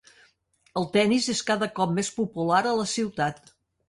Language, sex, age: Catalan, female, 70-79